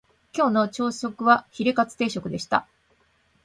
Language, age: Japanese, 50-59